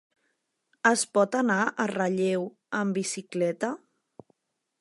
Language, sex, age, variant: Catalan, female, 30-39, Central